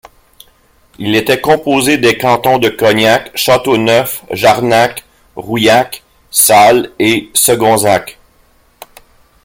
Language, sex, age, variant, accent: French, male, 50-59, Français d'Amérique du Nord, Français du Canada